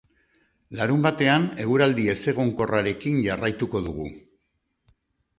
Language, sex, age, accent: Basque, male, 50-59, Erdialdekoa edo Nafarra (Gipuzkoa, Nafarroa)